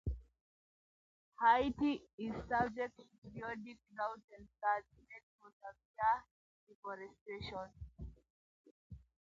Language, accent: English, Kenyan English